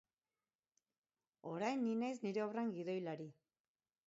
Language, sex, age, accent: Basque, female, 40-49, Erdialdekoa edo Nafarra (Gipuzkoa, Nafarroa)